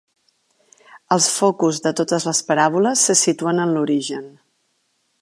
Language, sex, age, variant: Catalan, female, 40-49, Central